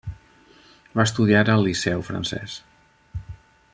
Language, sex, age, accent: Catalan, male, 40-49, valencià